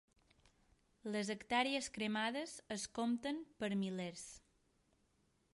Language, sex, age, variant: Catalan, female, 19-29, Balear